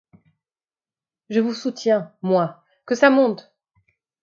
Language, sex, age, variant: French, female, 30-39, Français de métropole